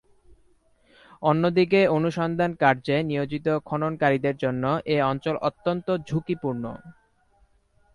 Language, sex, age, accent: Bengali, male, 19-29, Standard Bengali